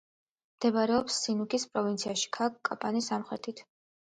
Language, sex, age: Georgian, female, 19-29